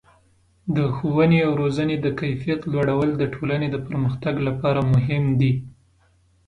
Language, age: Pashto, 19-29